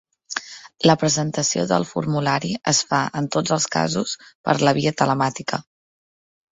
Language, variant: Catalan, Central